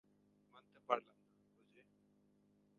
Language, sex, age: Bengali, male, 19-29